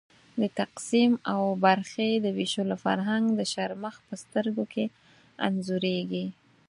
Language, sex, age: Pashto, female, 30-39